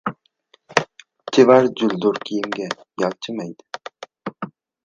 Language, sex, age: Uzbek, male, 19-29